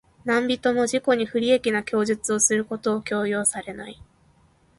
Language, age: Japanese, 19-29